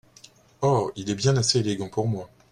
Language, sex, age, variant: French, male, 40-49, Français de métropole